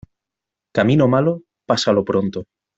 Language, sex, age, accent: Spanish, male, 30-39, España: Centro-Sur peninsular (Madrid, Toledo, Castilla-La Mancha)